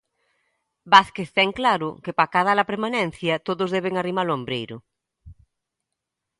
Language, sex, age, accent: Galician, female, 40-49, Atlántico (seseo e gheada)